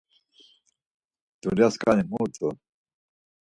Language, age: Laz, 60-69